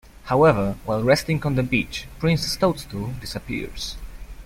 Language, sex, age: English, male, 19-29